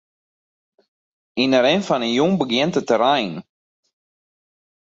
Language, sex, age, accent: Western Frisian, male, 19-29, Wâldfrysk